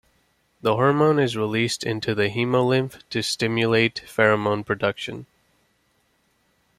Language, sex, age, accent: English, male, 19-29, United States English